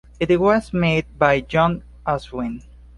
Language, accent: English, United States English